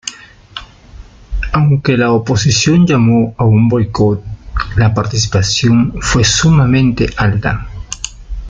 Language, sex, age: Spanish, male, 30-39